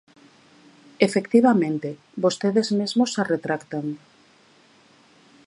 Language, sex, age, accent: Galician, female, 40-49, Atlántico (seseo e gheada)